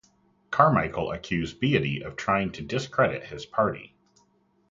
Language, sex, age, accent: English, male, 30-39, United States English